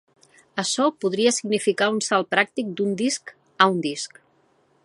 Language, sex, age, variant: Catalan, female, 50-59, Central